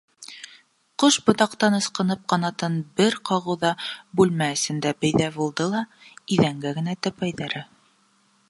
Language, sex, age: Bashkir, female, 19-29